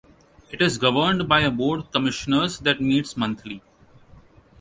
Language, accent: English, India and South Asia (India, Pakistan, Sri Lanka)